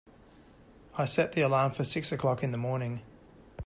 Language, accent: English, Australian English